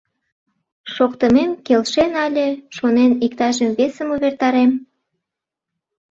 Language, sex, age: Mari, female, 19-29